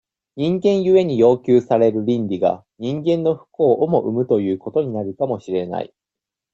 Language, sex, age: Japanese, male, 19-29